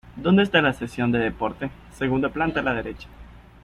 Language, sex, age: Spanish, male, 30-39